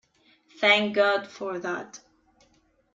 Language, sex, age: English, female, 19-29